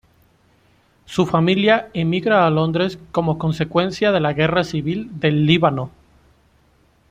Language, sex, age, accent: Spanish, male, 19-29, México